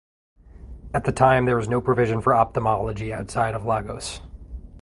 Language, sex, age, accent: English, male, 19-29, United States English